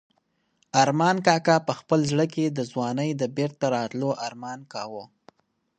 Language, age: Pashto, 19-29